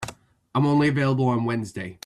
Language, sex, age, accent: English, male, 30-39, United States English